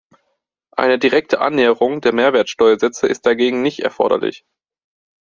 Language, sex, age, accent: German, male, 19-29, Deutschland Deutsch